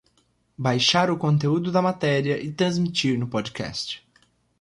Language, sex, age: Portuguese, male, 19-29